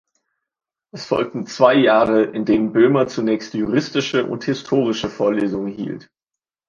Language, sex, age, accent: German, male, 19-29, Deutschland Deutsch